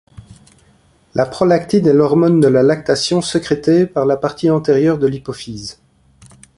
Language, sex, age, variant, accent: French, male, 30-39, Français d'Europe, Français de Belgique